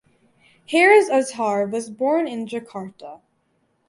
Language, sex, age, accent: English, female, under 19, United States English